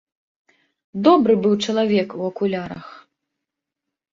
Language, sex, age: Belarusian, female, 30-39